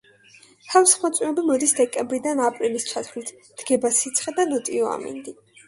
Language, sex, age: Georgian, female, under 19